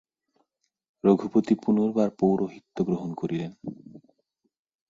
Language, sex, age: Bengali, male, 19-29